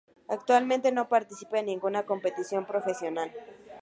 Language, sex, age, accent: Spanish, female, under 19, México